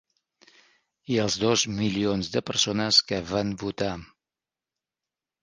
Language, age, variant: Catalan, 50-59, Central